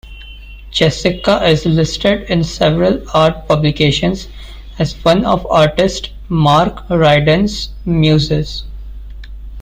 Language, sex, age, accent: English, male, 19-29, India and South Asia (India, Pakistan, Sri Lanka)